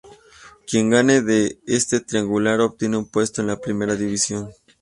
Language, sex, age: Spanish, male, 30-39